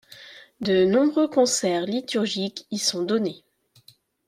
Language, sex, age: French, female, 30-39